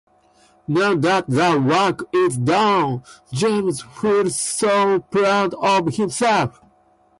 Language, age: English, 19-29